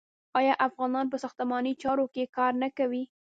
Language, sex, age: Pashto, female, 19-29